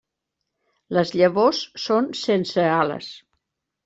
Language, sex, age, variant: Catalan, female, 60-69, Central